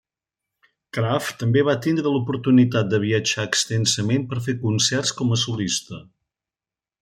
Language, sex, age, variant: Catalan, male, 50-59, Nord-Occidental